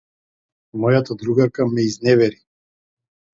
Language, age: Macedonian, 40-49